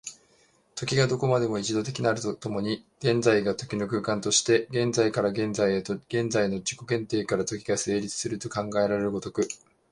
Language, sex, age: Japanese, male, 19-29